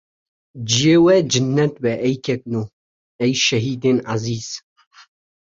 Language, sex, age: Kurdish, male, 19-29